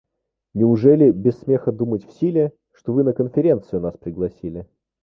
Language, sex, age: Russian, male, 19-29